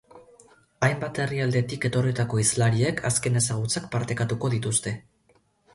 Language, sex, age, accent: Basque, male, 19-29, Mendebalekoa (Araba, Bizkaia, Gipuzkoako mendebaleko herri batzuk)